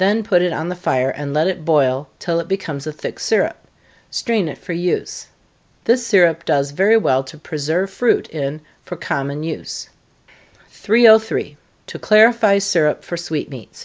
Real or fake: real